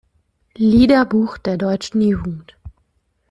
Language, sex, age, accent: German, female, 30-39, Deutschland Deutsch